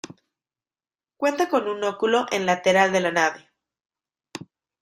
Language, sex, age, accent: Spanish, female, 30-39, México